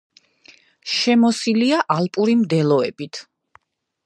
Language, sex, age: Georgian, female, 30-39